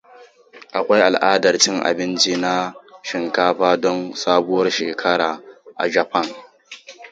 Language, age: Hausa, 19-29